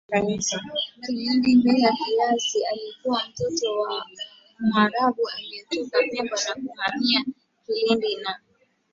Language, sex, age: Swahili, female, 19-29